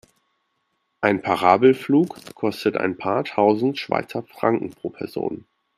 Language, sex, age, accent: German, male, 30-39, Deutschland Deutsch